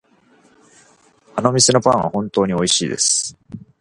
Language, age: Japanese, 19-29